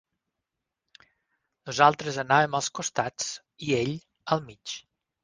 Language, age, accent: Catalan, 50-59, Tortosí